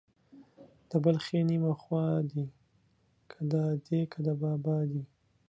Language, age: Pashto, 19-29